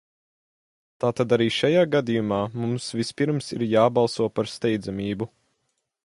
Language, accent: Latvian, Krievu